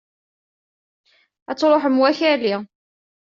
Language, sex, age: Kabyle, female, 19-29